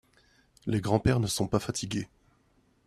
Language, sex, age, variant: French, male, 30-39, Français de métropole